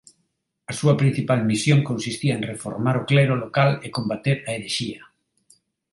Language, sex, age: Galician, male, 50-59